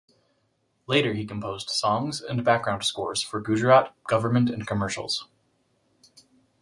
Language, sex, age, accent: English, male, 30-39, United States English